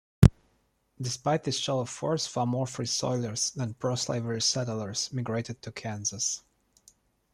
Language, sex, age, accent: English, male, 30-39, United States English